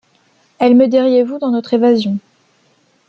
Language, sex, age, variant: French, female, under 19, Français de métropole